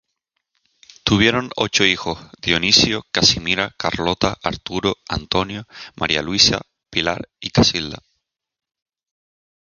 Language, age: Spanish, 19-29